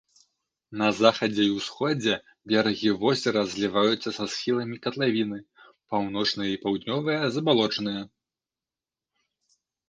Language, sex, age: Belarusian, male, 19-29